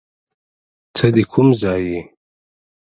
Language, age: Pashto, 19-29